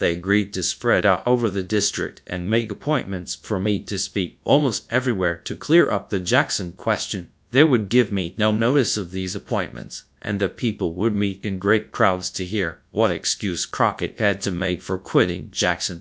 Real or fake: fake